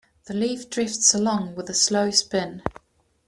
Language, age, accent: English, 19-29, England English